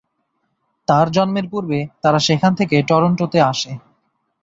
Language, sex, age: Bengali, male, 19-29